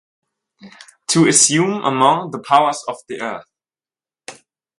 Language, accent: English, German English